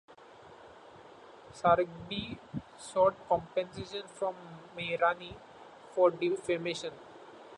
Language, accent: English, India and South Asia (India, Pakistan, Sri Lanka)